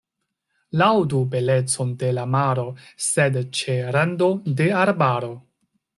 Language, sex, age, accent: Esperanto, male, 19-29, Internacia